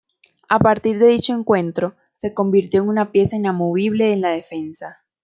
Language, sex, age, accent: Spanish, female, 19-29, Caribe: Cuba, Venezuela, Puerto Rico, República Dominicana, Panamá, Colombia caribeña, México caribeño, Costa del golfo de México